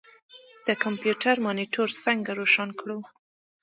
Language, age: Pashto, 19-29